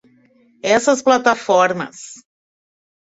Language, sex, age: Portuguese, female, 50-59